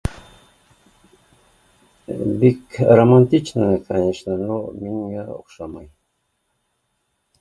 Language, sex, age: Bashkir, male, 50-59